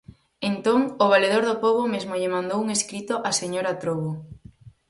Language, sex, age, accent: Galician, female, 19-29, Normativo (estándar)